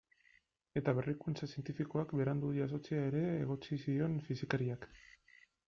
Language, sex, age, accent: Basque, male, 19-29, Erdialdekoa edo Nafarra (Gipuzkoa, Nafarroa)